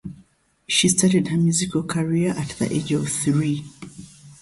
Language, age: English, 40-49